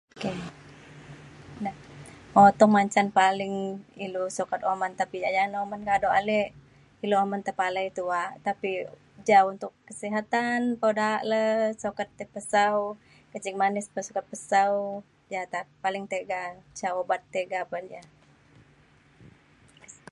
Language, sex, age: Mainstream Kenyah, female, 40-49